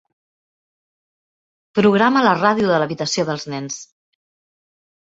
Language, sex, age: Catalan, female, 40-49